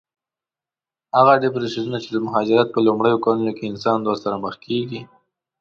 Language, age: Pashto, 19-29